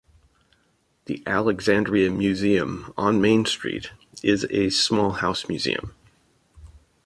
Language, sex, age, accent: English, male, 50-59, United States English